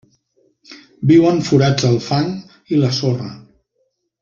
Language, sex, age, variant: Catalan, male, 50-59, Central